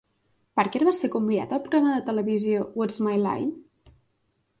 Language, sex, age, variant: Catalan, female, 19-29, Central